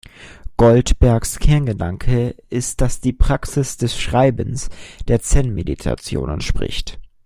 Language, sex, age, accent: German, male, 19-29, Deutschland Deutsch